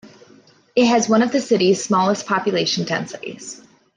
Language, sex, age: English, female, 30-39